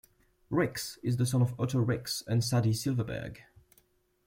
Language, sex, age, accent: English, male, 19-29, England English